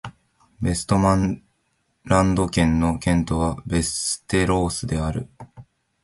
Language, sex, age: Japanese, male, 19-29